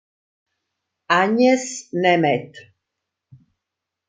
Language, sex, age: Italian, female, 50-59